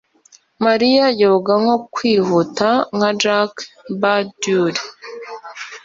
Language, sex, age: Kinyarwanda, female, 19-29